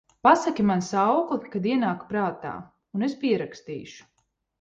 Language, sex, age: Latvian, female, 30-39